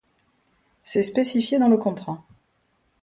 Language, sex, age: French, female, 50-59